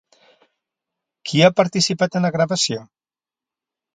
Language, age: Catalan, 60-69